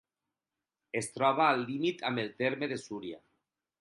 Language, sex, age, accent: Catalan, male, 40-49, valencià